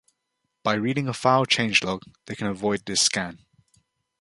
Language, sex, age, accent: English, male, 19-29, England English